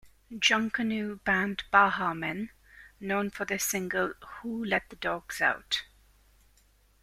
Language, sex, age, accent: English, female, 40-49, England English